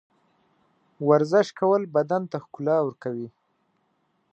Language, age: Pashto, 30-39